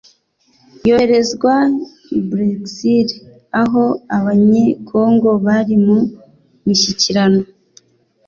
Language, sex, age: Kinyarwanda, female, 40-49